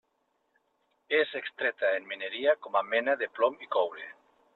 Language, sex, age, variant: Catalan, male, 40-49, Nord-Occidental